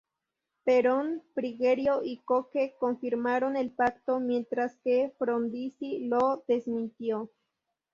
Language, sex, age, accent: Spanish, female, 19-29, México